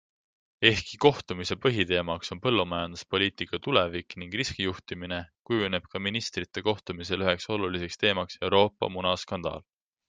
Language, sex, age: Estonian, male, 19-29